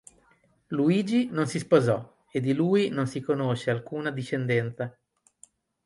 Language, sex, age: Italian, male, 40-49